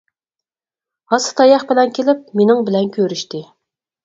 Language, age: Uyghur, 30-39